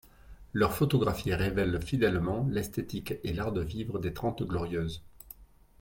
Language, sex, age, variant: French, male, 40-49, Français de métropole